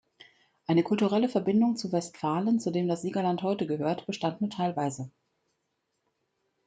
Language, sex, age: German, female, 50-59